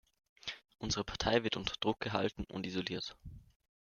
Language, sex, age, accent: German, male, under 19, Österreichisches Deutsch